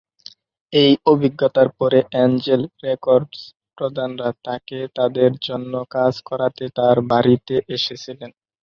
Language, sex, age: Bengali, male, 19-29